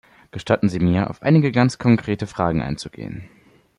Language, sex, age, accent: German, male, under 19, Deutschland Deutsch